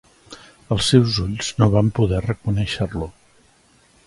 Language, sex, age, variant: Catalan, male, 60-69, Central